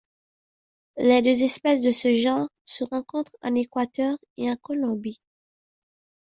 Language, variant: French, Français de métropole